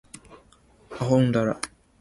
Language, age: Japanese, 19-29